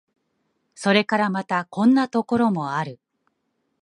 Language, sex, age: Japanese, female, 40-49